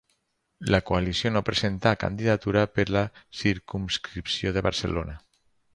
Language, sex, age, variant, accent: Catalan, male, 50-59, Valencià meridional, valencià